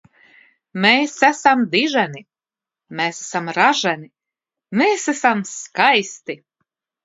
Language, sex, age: Latvian, female, 50-59